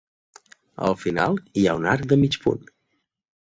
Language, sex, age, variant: Catalan, female, 30-39, Nord-Occidental